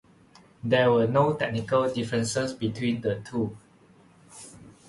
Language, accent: English, Malaysian English